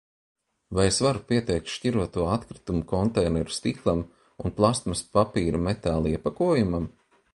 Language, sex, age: Latvian, male, 40-49